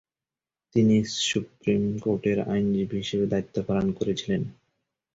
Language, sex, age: Bengali, male, 19-29